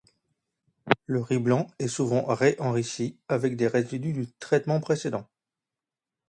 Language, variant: French, Français de métropole